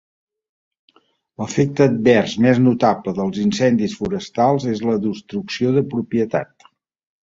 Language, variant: Catalan, Central